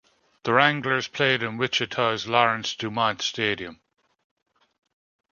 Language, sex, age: English, male, 40-49